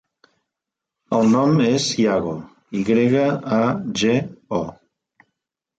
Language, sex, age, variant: Catalan, male, 50-59, Central